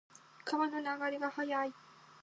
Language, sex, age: Japanese, female, 19-29